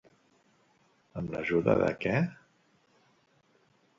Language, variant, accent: Catalan, Central, central